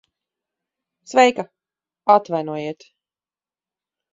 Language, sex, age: Latvian, female, 30-39